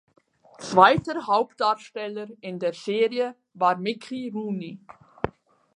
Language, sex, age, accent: German, female, 30-39, Schweizerdeutsch